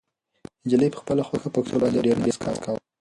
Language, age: Pashto, under 19